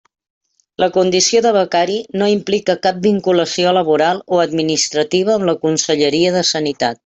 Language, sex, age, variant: Catalan, female, 60-69, Central